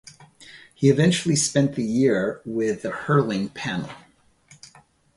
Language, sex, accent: English, male, United States English